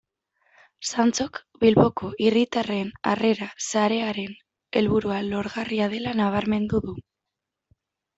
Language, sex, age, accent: Basque, female, 19-29, Mendebalekoa (Araba, Bizkaia, Gipuzkoako mendebaleko herri batzuk)